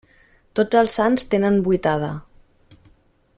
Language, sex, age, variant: Catalan, female, 30-39, Central